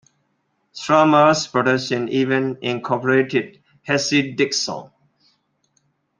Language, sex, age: English, male, 40-49